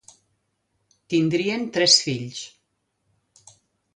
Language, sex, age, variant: Catalan, female, 50-59, Nord-Occidental